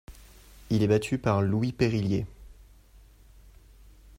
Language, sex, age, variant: French, male, 19-29, Français de métropole